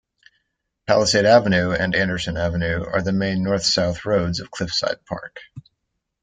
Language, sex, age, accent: English, male, 40-49, United States English